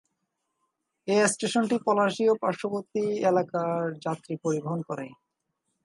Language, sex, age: Bengali, male, 19-29